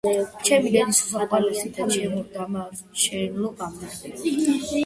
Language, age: Georgian, 19-29